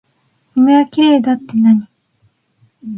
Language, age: Japanese, 19-29